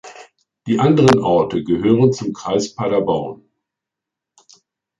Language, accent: German, Deutschland Deutsch